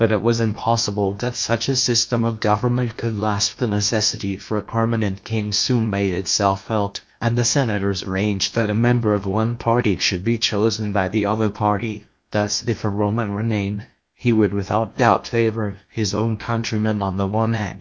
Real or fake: fake